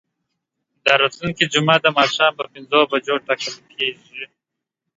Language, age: Pashto, 19-29